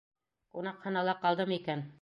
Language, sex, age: Bashkir, female, 40-49